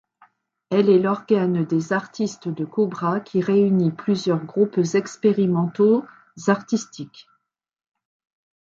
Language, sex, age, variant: French, female, 50-59, Français de métropole